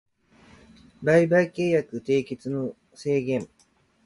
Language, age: Japanese, 30-39